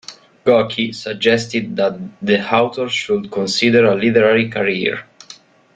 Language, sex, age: English, male, 19-29